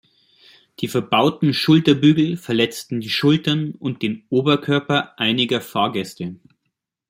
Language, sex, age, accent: German, male, 30-39, Deutschland Deutsch